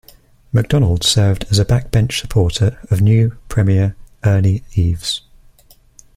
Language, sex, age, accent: English, male, 19-29, England English